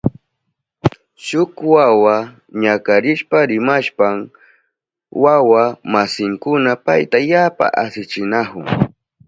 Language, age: Southern Pastaza Quechua, 30-39